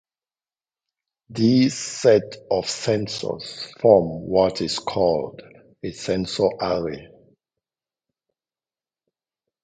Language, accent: English, Southern African (South Africa, Zimbabwe, Namibia)